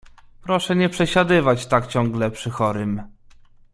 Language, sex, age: Polish, male, 30-39